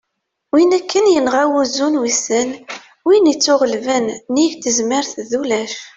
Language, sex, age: Kabyle, female, 30-39